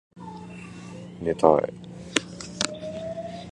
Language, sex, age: Japanese, male, 19-29